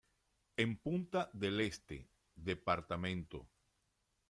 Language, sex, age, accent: Spanish, male, 60-69, Caribe: Cuba, Venezuela, Puerto Rico, República Dominicana, Panamá, Colombia caribeña, México caribeño, Costa del golfo de México